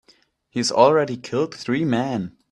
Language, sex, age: English, male, 19-29